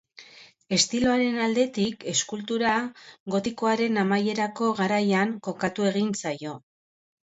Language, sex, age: Basque, female, 40-49